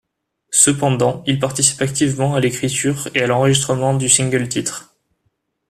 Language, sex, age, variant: French, male, 19-29, Français de métropole